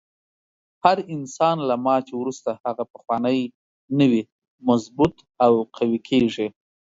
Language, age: Pashto, 30-39